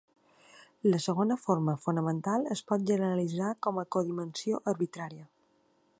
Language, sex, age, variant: Catalan, female, 40-49, Balear